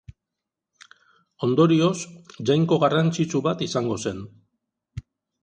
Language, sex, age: Basque, male, 50-59